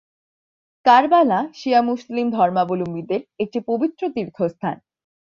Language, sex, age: Bengali, female, 19-29